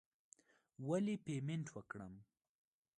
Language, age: Pashto, 19-29